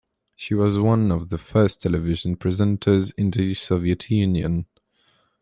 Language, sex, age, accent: English, male, under 19, England English